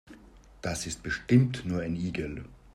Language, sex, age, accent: German, male, 50-59, Österreichisches Deutsch